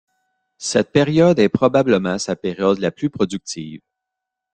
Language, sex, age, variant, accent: French, male, 40-49, Français d'Amérique du Nord, Français du Canada